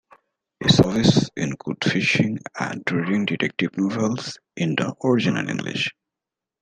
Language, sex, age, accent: English, male, 19-29, United States English